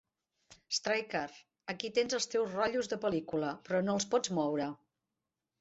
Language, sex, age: Catalan, female, 50-59